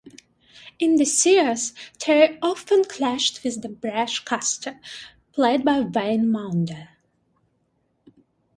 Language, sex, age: English, female, 19-29